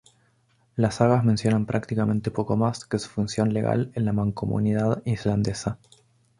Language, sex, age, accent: Spanish, male, 19-29, Rioplatense: Argentina, Uruguay, este de Bolivia, Paraguay